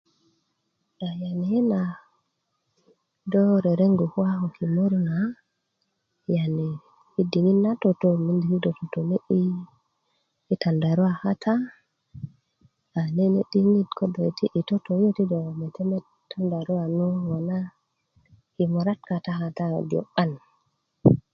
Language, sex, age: Kuku, female, 19-29